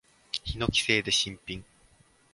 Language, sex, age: Japanese, male, 19-29